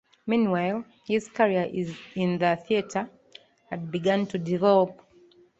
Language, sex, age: English, female, 19-29